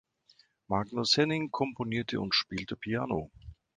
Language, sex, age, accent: German, male, 50-59, Deutschland Deutsch